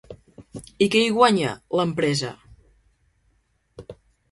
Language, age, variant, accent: Catalan, under 19, Central, central